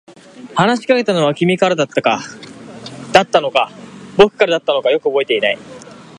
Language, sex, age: Japanese, male, 19-29